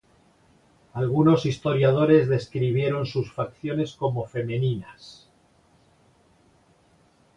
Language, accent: Spanish, España: Centro-Sur peninsular (Madrid, Toledo, Castilla-La Mancha)